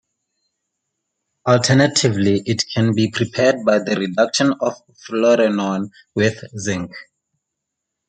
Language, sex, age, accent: English, male, 19-29, Southern African (South Africa, Zimbabwe, Namibia)